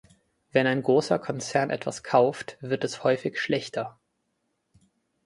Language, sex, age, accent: German, male, 19-29, Deutschland Deutsch